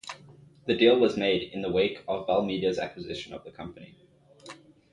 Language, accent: English, Southern African (South Africa, Zimbabwe, Namibia)